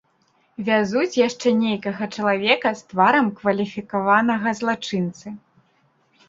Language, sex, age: Belarusian, female, 19-29